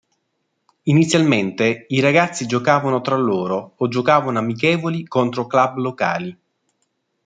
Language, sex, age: Italian, male, 40-49